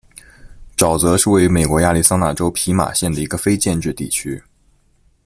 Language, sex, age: Chinese, male, under 19